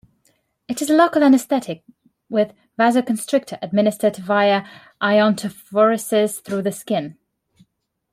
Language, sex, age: English, female, 19-29